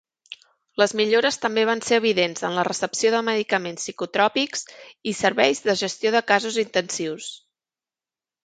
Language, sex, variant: Catalan, female, Central